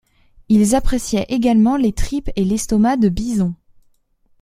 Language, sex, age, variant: French, female, 19-29, Français de métropole